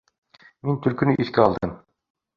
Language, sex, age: Bashkir, male, 30-39